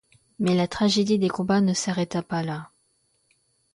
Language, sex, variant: French, female, Français de métropole